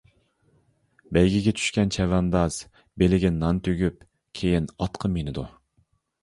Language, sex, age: Uyghur, male, 30-39